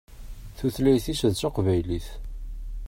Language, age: Kabyle, 30-39